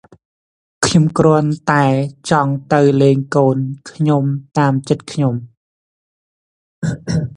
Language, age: Khmer, 19-29